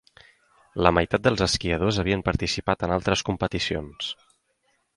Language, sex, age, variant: Catalan, male, 19-29, Central